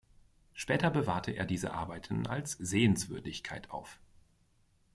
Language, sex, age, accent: German, male, 40-49, Deutschland Deutsch